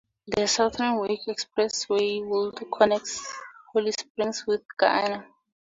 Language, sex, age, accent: English, female, 19-29, Southern African (South Africa, Zimbabwe, Namibia)